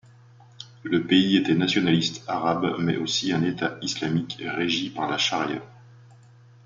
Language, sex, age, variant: French, male, 40-49, Français de métropole